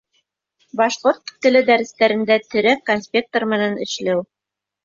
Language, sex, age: Bashkir, female, 40-49